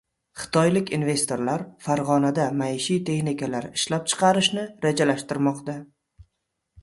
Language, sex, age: Uzbek, male, 30-39